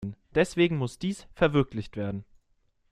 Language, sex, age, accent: German, male, under 19, Deutschland Deutsch